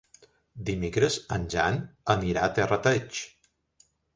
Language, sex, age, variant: Catalan, male, 50-59, Balear